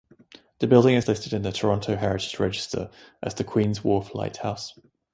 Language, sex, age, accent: English, male, 19-29, England English